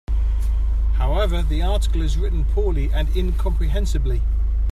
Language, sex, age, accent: English, male, 50-59, England English